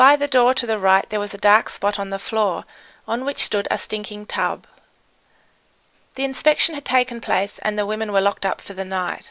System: none